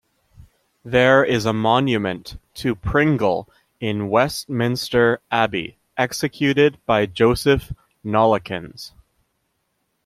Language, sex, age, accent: English, male, 19-29, Canadian English